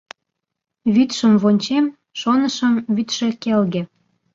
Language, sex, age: Mari, female, 19-29